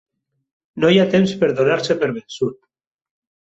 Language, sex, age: Catalan, male, 40-49